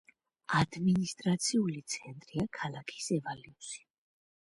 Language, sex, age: Georgian, female, under 19